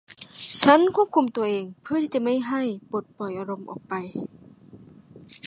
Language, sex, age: Thai, female, 19-29